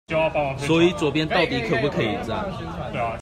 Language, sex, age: Chinese, male, 30-39